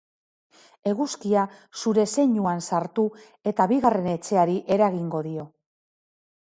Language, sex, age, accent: Basque, female, 40-49, Mendebalekoa (Araba, Bizkaia, Gipuzkoako mendebaleko herri batzuk)